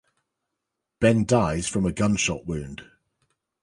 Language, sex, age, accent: English, male, 40-49, England English